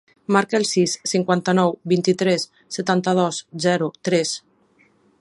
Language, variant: Catalan, Septentrional